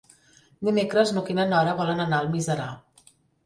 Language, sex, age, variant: Catalan, female, 50-59, Central